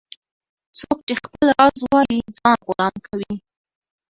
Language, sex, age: Pashto, female, 19-29